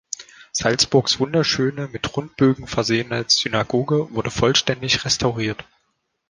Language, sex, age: German, male, 19-29